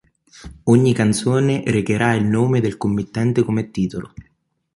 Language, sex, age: Italian, male, 19-29